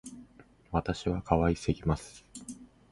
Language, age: Japanese, 19-29